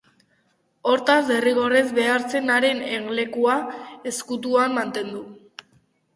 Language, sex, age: Basque, female, under 19